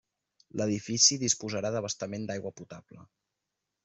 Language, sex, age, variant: Catalan, male, 19-29, Central